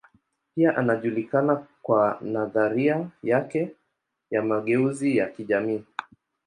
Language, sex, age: Swahili, male, 30-39